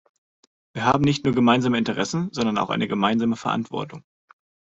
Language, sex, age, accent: German, male, 30-39, Deutschland Deutsch